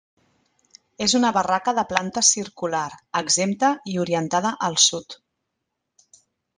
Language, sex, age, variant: Catalan, female, 40-49, Central